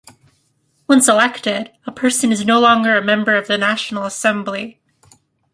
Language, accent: English, United States English